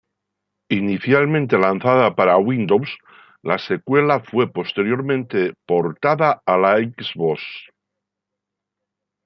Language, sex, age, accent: Spanish, male, 70-79, España: Norte peninsular (Asturias, Castilla y León, Cantabria, País Vasco, Navarra, Aragón, La Rioja, Guadalajara, Cuenca)